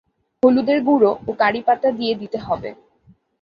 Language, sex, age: Bengali, female, under 19